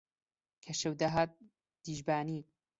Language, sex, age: Central Kurdish, male, 19-29